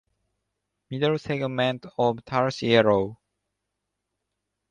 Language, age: English, under 19